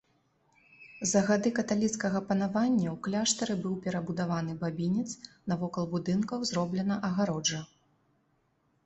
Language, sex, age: Belarusian, female, 30-39